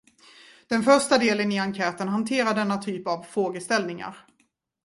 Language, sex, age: Swedish, female, 40-49